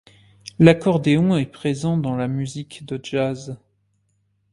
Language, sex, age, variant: French, male, 19-29, Français de métropole